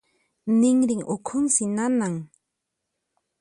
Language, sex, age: Puno Quechua, female, 19-29